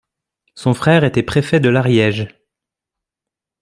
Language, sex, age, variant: French, male, 19-29, Français de métropole